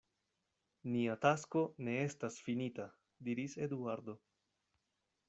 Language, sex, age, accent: Esperanto, male, 19-29, Internacia